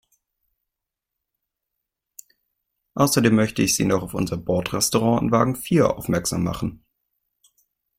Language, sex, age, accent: German, male, 30-39, Deutschland Deutsch